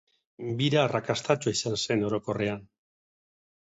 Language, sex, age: Basque, male, 60-69